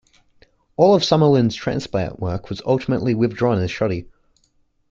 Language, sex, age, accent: English, male, under 19, Australian English